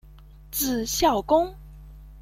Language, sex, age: Chinese, female, under 19